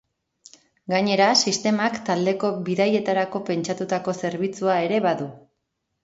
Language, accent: Basque, Erdialdekoa edo Nafarra (Gipuzkoa, Nafarroa)